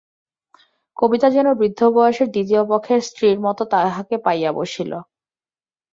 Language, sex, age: Bengali, female, 19-29